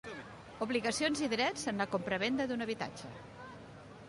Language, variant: Catalan, Central